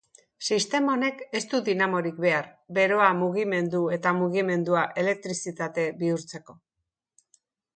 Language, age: Basque, 60-69